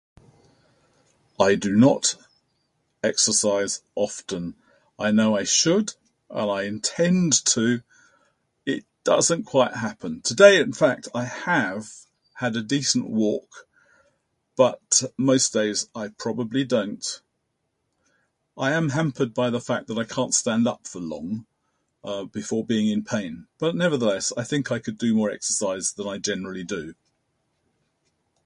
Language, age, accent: English, 70-79, England English